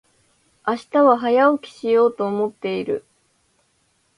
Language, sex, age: Japanese, female, 19-29